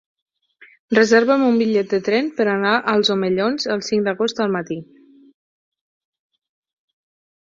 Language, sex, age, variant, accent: Catalan, female, 30-39, Nord-Occidental, Lleidatà